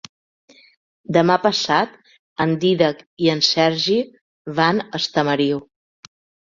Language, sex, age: Catalan, female, 50-59